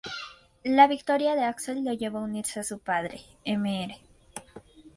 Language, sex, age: Spanish, female, 19-29